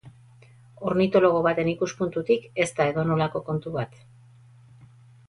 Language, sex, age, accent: Basque, female, 40-49, Erdialdekoa edo Nafarra (Gipuzkoa, Nafarroa)